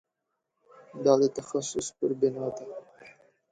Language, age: Pashto, under 19